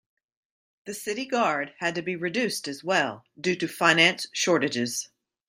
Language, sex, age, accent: English, female, 50-59, United States English